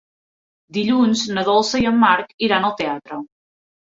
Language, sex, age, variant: Catalan, female, 30-39, Central